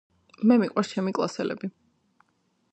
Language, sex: Georgian, female